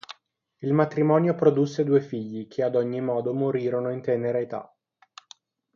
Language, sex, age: Italian, male, 19-29